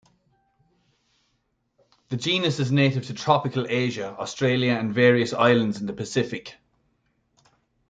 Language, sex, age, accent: English, male, 40-49, Irish English